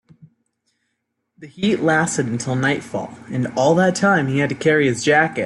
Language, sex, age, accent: English, male, under 19, United States English